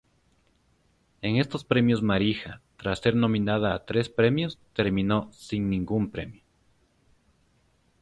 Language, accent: Spanish, Andino-Pacífico: Colombia, Perú, Ecuador, oeste de Bolivia y Venezuela andina